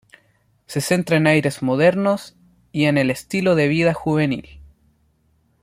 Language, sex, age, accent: Spanish, male, 19-29, Chileno: Chile, Cuyo